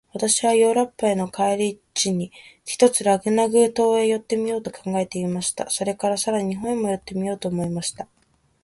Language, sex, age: Japanese, female, 19-29